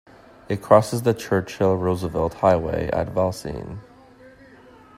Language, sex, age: English, male, 30-39